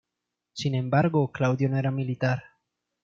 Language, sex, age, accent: Spanish, male, 19-29, Andino-Pacífico: Colombia, Perú, Ecuador, oeste de Bolivia y Venezuela andina